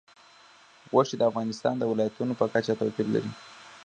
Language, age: Pashto, under 19